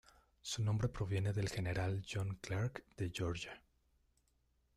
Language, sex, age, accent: Spanish, male, 19-29, México